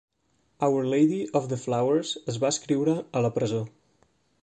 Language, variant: Catalan, Central